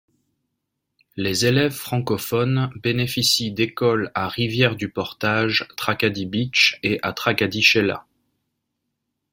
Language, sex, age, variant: French, male, 30-39, Français de métropole